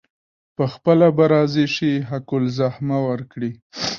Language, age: Pashto, 19-29